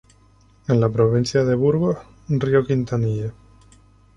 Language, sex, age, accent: Spanish, male, 19-29, España: Islas Canarias